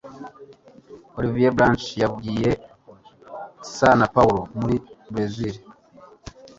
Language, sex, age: Kinyarwanda, male, 40-49